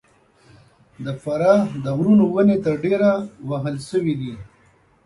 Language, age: Pashto, 50-59